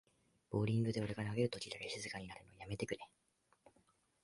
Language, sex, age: Japanese, male, 19-29